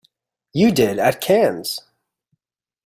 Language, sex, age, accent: English, male, 30-39, United States English